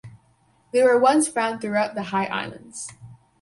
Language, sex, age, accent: English, female, under 19, United States English